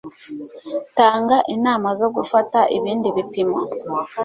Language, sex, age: Kinyarwanda, female, 30-39